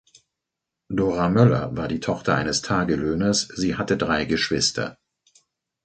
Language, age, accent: German, 50-59, Deutschland Deutsch